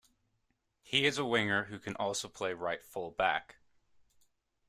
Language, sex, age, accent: English, male, 19-29, Canadian English